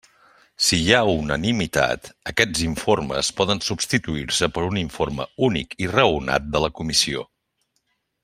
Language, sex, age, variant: Catalan, male, 60-69, Central